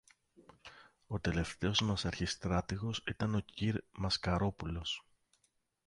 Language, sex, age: Greek, male, 30-39